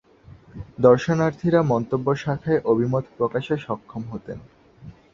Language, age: Bengali, 19-29